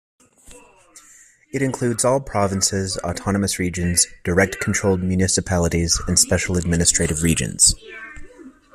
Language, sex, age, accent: English, male, 30-39, United States English